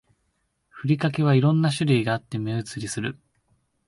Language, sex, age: Japanese, male, 19-29